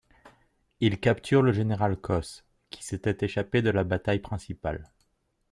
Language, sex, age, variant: French, male, 40-49, Français de métropole